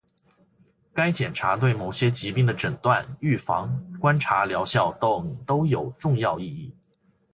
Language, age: Chinese, 19-29